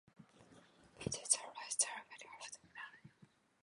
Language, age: English, 19-29